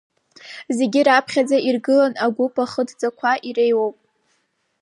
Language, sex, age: Abkhazian, female, 19-29